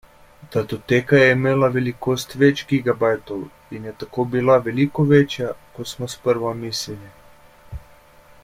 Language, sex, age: Slovenian, male, 30-39